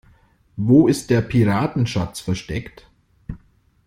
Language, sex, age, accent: German, male, 40-49, Deutschland Deutsch